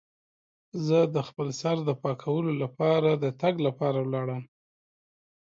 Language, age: Pashto, 40-49